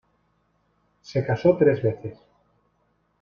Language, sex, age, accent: Spanish, male, 30-39, España: Norte peninsular (Asturias, Castilla y León, Cantabria, País Vasco, Navarra, Aragón, La Rioja, Guadalajara, Cuenca)